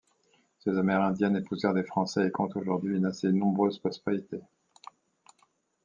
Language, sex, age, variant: French, male, 50-59, Français de métropole